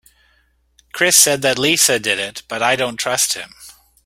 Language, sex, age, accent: English, male, 40-49, Canadian English